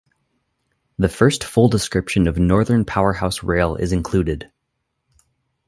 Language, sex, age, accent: English, male, 30-39, United States English